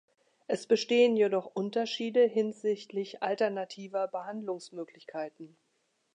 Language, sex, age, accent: German, female, 50-59, Deutschland Deutsch